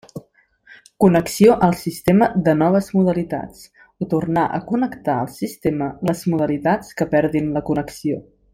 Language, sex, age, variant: Catalan, female, 19-29, Nord-Occidental